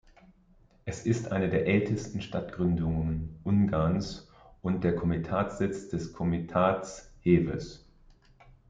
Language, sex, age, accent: German, male, 40-49, Deutschland Deutsch